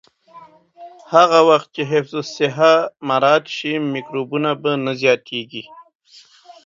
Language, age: Pashto, 30-39